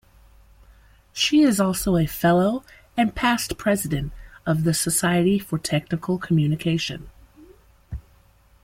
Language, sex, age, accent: English, female, 40-49, United States English